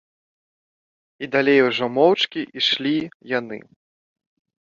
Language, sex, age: Belarusian, male, 19-29